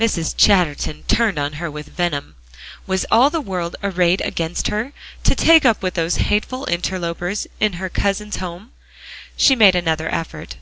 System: none